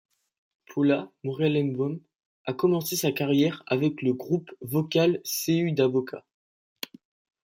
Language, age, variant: French, 19-29, Français de métropole